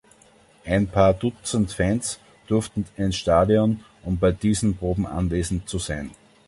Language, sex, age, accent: German, male, 30-39, Österreichisches Deutsch